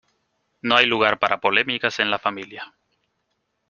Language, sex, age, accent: Spanish, male, 19-29, España: Islas Canarias